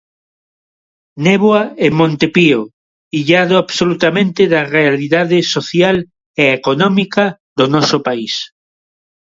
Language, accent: Galician, Neofalante